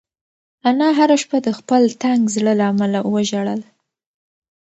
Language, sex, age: Pashto, female, under 19